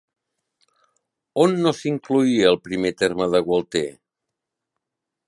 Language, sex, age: Catalan, male, 60-69